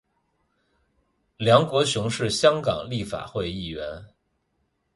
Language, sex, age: Chinese, male, 19-29